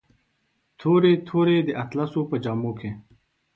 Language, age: Pashto, 30-39